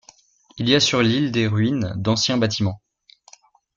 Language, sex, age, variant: French, male, 19-29, Français de métropole